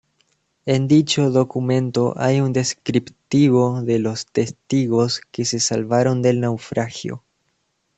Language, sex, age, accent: Spanish, male, under 19, Rioplatense: Argentina, Uruguay, este de Bolivia, Paraguay